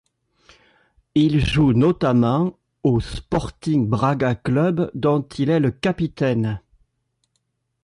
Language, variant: French, Français de métropole